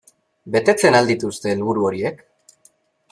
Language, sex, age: Basque, male, 19-29